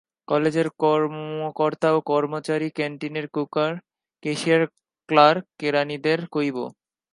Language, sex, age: Bengali, male, 19-29